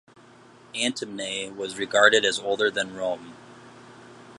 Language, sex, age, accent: English, male, 30-39, United States English